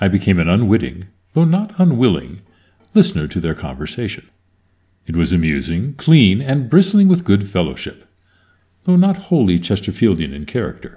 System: none